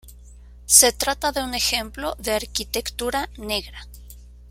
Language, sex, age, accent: Spanish, female, 30-39, México